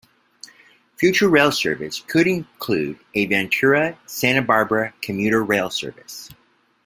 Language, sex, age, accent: English, male, 50-59, United States English